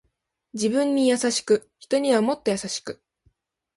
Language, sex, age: Japanese, female, 19-29